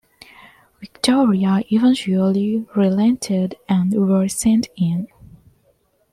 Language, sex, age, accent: English, female, 19-29, India and South Asia (India, Pakistan, Sri Lanka)